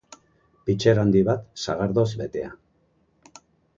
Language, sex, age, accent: Basque, male, 50-59, Erdialdekoa edo Nafarra (Gipuzkoa, Nafarroa)